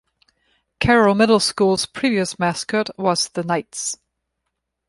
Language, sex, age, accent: English, female, 30-39, United States English